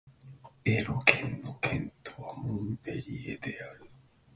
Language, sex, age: Japanese, male, 19-29